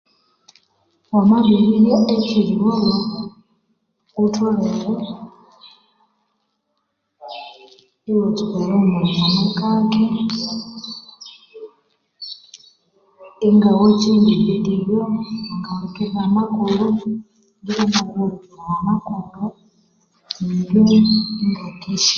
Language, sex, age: Konzo, female, 30-39